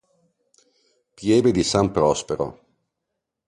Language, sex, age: Italian, male, 50-59